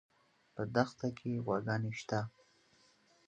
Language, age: Pashto, 19-29